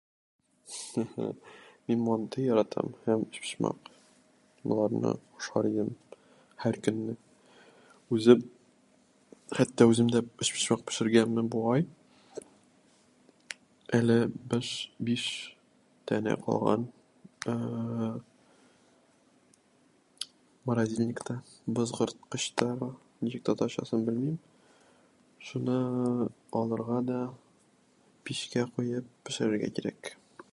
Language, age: Tatar, 30-39